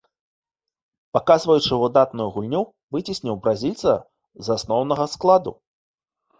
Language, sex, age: Belarusian, male, 30-39